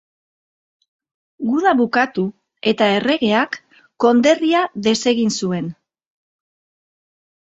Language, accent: Basque, Mendebalekoa (Araba, Bizkaia, Gipuzkoako mendebaleko herri batzuk)